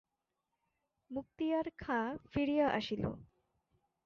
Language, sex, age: Bengali, female, 19-29